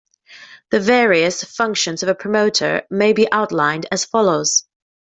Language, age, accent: English, 30-39, England English